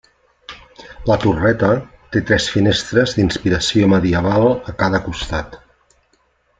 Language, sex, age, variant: Catalan, male, 60-69, Central